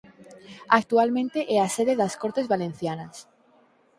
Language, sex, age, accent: Galician, female, under 19, Normativo (estándar)